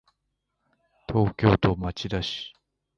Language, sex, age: Japanese, male, 50-59